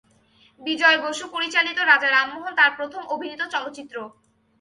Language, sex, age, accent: Bengali, female, 19-29, Bangla